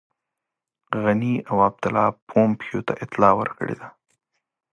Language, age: Pashto, 19-29